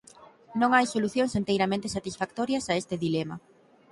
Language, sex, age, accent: Galician, female, 19-29, Oriental (común en zona oriental); Normativo (estándar)